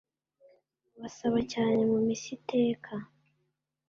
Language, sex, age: Kinyarwanda, female, under 19